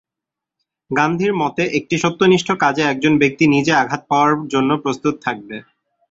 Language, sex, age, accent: Bengali, male, 19-29, Bangladeshi